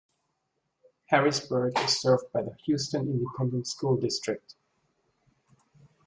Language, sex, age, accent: English, male, 30-39, Singaporean English